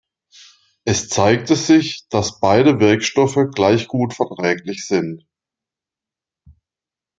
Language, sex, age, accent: German, male, 30-39, Deutschland Deutsch